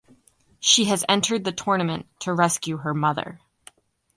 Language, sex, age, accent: English, female, 19-29, United States English; Canadian English